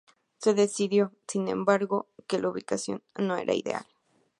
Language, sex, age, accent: Spanish, female, under 19, México